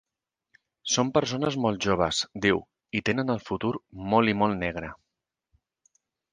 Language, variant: Catalan, Central